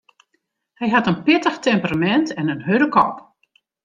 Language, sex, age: Western Frisian, female, 60-69